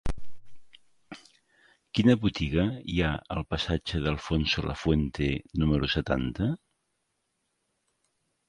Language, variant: Catalan, Central